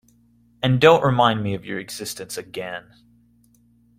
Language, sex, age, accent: English, male, 19-29, United States English